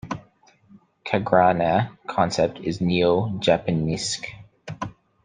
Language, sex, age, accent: English, male, 30-39, Canadian English